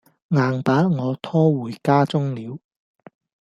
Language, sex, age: Cantonese, male, 19-29